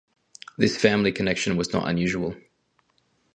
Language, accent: English, Australian English